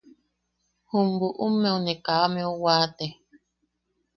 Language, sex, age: Yaqui, female, 30-39